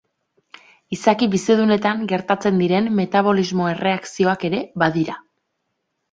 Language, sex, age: Basque, female, 19-29